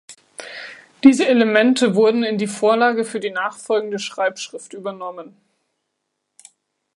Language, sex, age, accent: German, female, 19-29, Deutschland Deutsch